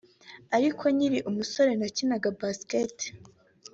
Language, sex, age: Kinyarwanda, female, 19-29